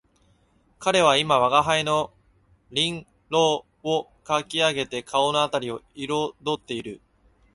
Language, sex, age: Japanese, male, 19-29